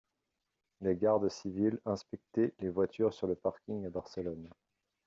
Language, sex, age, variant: French, male, 19-29, Français de métropole